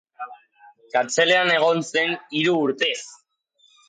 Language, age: Basque, under 19